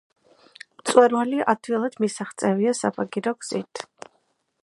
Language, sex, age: Georgian, female, 30-39